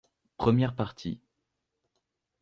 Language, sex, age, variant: French, male, under 19, Français de métropole